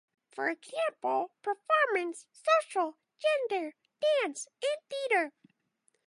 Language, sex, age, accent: English, female, under 19, United States English